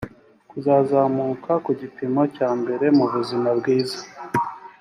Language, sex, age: Kinyarwanda, male, 19-29